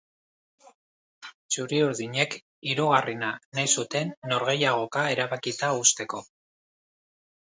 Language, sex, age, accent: Basque, male, 40-49, Mendebalekoa (Araba, Bizkaia, Gipuzkoako mendebaleko herri batzuk)